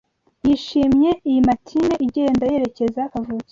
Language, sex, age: Kinyarwanda, female, 19-29